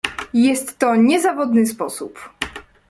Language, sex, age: Polish, female, 19-29